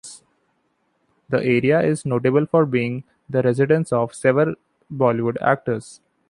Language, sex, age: English, male, 19-29